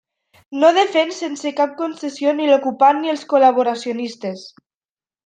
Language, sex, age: Catalan, female, 19-29